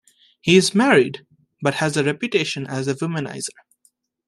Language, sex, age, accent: English, male, 19-29, United States English